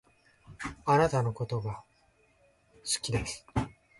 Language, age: Japanese, 40-49